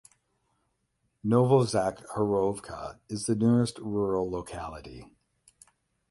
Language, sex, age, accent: English, male, 40-49, United States English; Midwestern